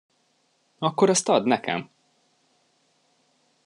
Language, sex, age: Hungarian, male, 19-29